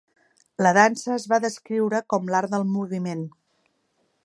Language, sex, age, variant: Catalan, female, 50-59, Central